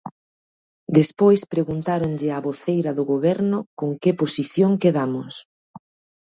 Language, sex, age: Galician, female, 30-39